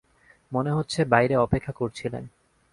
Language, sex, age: Bengali, male, 19-29